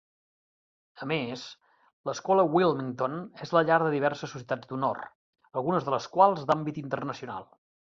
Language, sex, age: Catalan, male, 40-49